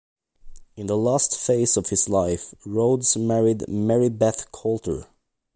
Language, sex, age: English, male, under 19